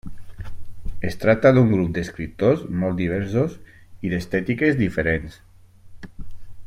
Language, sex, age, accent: Catalan, male, 40-49, valencià